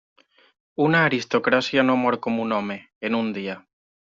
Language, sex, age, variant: Catalan, male, 19-29, Nord-Occidental